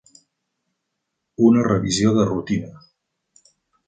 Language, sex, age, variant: Catalan, male, 50-59, Septentrional